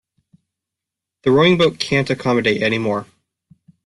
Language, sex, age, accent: English, male, 19-29, United States English